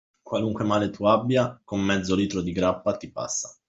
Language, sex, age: Italian, male, 19-29